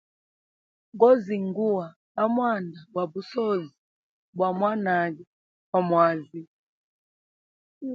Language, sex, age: Hemba, female, 30-39